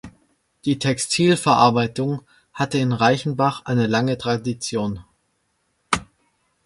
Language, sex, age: German, male, under 19